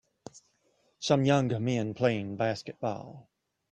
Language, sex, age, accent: English, male, 40-49, United States English